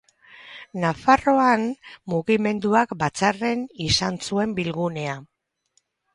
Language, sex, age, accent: Basque, female, 60-69, Erdialdekoa edo Nafarra (Gipuzkoa, Nafarroa)